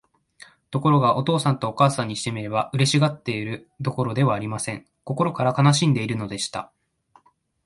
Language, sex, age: Japanese, male, 19-29